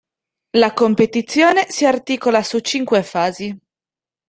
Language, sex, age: Italian, female, 19-29